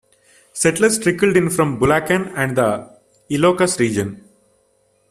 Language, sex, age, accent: English, male, 19-29, India and South Asia (India, Pakistan, Sri Lanka)